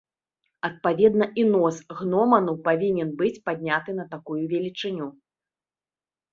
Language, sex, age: Belarusian, female, 30-39